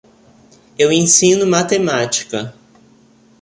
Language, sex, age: Portuguese, male, 30-39